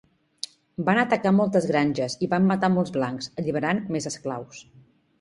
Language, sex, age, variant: Catalan, female, 40-49, Central